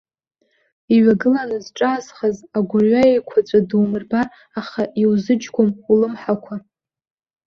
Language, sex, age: Abkhazian, female, 19-29